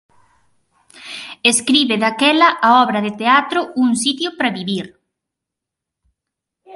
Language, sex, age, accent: Galician, female, 19-29, Central (sen gheada)